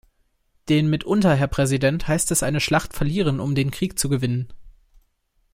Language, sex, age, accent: German, male, 19-29, Deutschland Deutsch